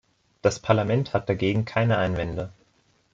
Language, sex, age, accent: German, male, 19-29, Deutschland Deutsch